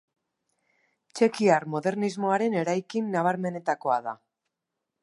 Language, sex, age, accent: Basque, female, 30-39, Mendebalekoa (Araba, Bizkaia, Gipuzkoako mendebaleko herri batzuk)